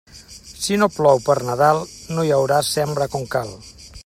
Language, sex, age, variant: Catalan, male, 50-59, Central